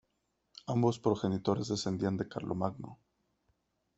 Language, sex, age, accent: Spanish, male, 30-39, México